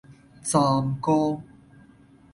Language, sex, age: Cantonese, male, 19-29